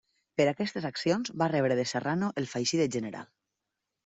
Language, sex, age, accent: Catalan, female, 30-39, valencià